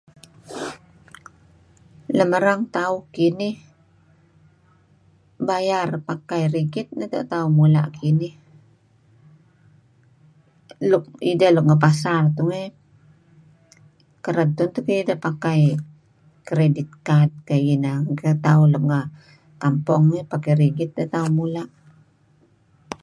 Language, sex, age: Kelabit, female, 60-69